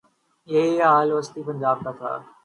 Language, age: Urdu, 19-29